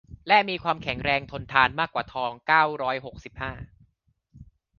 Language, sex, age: Thai, male, 19-29